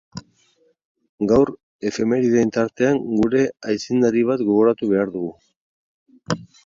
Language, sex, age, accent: Basque, male, 60-69, Mendebalekoa (Araba, Bizkaia, Gipuzkoako mendebaleko herri batzuk)